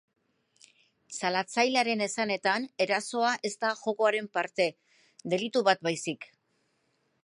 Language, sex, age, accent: Basque, female, 50-59, Mendebalekoa (Araba, Bizkaia, Gipuzkoako mendebaleko herri batzuk)